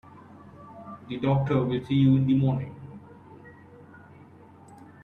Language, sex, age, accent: English, male, 19-29, India and South Asia (India, Pakistan, Sri Lanka)